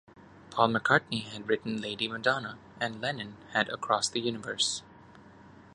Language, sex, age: English, male, 30-39